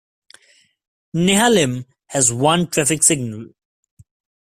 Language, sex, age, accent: English, male, 19-29, India and South Asia (India, Pakistan, Sri Lanka)